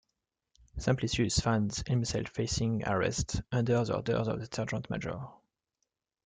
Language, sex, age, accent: English, male, 19-29, Irish English